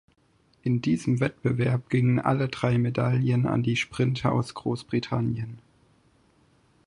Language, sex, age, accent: German, male, 19-29, Deutschland Deutsch